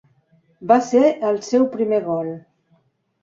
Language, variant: Catalan, Central